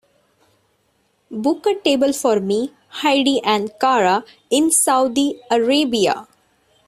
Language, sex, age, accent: English, female, 19-29, India and South Asia (India, Pakistan, Sri Lanka)